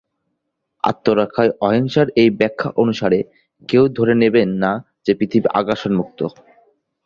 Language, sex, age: Bengali, male, under 19